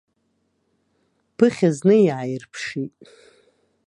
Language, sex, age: Abkhazian, female, 60-69